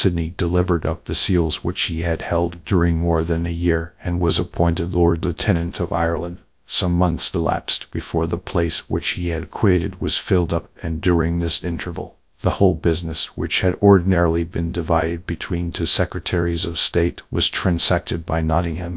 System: TTS, GradTTS